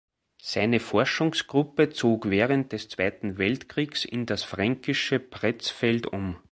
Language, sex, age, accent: German, male, 40-49, Österreichisches Deutsch